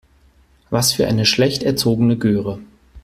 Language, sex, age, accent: German, male, 30-39, Deutschland Deutsch